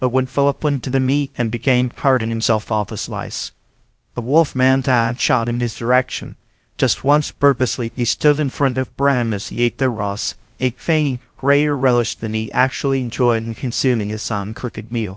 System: TTS, VITS